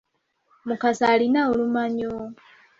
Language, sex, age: Ganda, female, 19-29